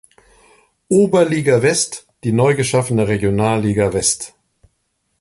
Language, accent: German, Deutschland Deutsch